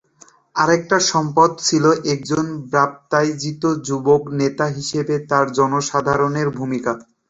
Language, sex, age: Bengali, male, 19-29